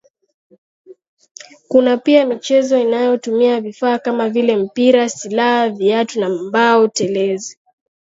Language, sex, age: Swahili, female, 19-29